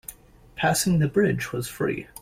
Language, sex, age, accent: English, male, 19-29, United States English